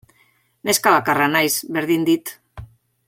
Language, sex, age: Basque, female, 60-69